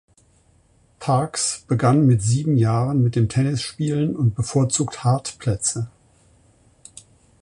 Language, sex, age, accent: German, male, 60-69, Deutschland Deutsch